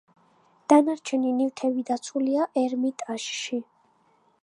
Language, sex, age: Georgian, female, 19-29